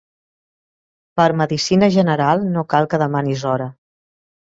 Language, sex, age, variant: Catalan, female, 50-59, Central